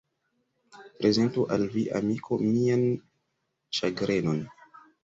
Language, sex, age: Esperanto, male, 19-29